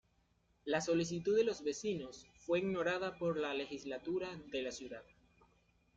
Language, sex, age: Spanish, male, 19-29